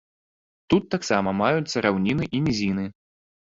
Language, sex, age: Belarusian, male, 19-29